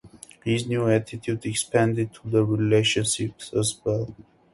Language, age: English, 19-29